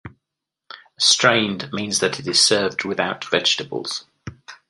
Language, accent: English, England English